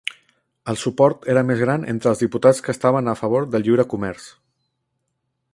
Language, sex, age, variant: Catalan, male, 30-39, Central